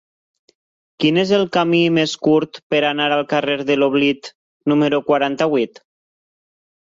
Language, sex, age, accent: Catalan, male, 30-39, valencià